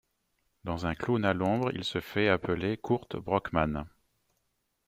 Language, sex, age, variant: French, male, 40-49, Français de métropole